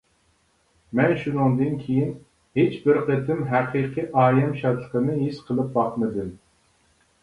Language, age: Uyghur, 40-49